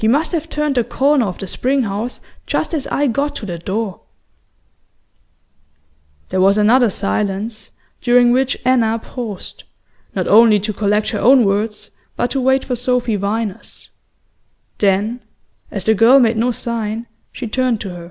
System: none